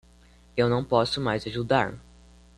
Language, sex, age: Portuguese, male, under 19